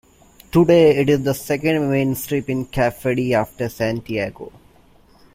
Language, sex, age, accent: English, male, 30-39, India and South Asia (India, Pakistan, Sri Lanka)